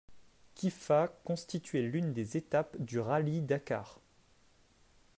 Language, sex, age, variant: French, male, 19-29, Français de métropole